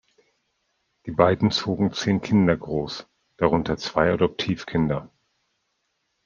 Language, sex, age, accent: German, male, 40-49, Deutschland Deutsch